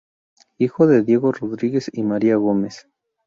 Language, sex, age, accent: Spanish, male, 19-29, México